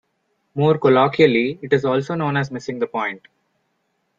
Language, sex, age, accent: English, male, 19-29, India and South Asia (India, Pakistan, Sri Lanka)